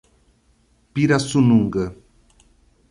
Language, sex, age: Portuguese, male, 60-69